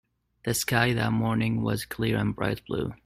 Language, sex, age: English, male, 19-29